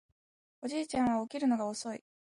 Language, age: Japanese, 19-29